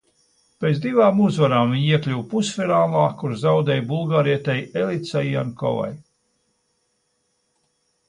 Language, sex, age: Latvian, male, 70-79